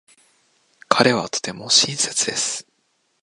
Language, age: Japanese, 19-29